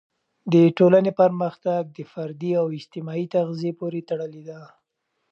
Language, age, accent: Pashto, 19-29, پکتیا ولایت، احمدزی